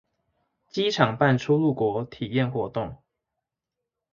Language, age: Chinese, 19-29